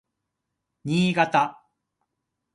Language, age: Japanese, 19-29